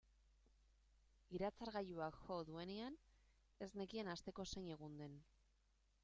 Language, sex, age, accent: Basque, female, 30-39, Mendebalekoa (Araba, Bizkaia, Gipuzkoako mendebaleko herri batzuk)